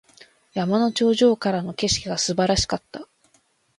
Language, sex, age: Japanese, female, 19-29